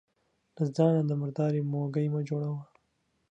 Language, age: Pashto, 19-29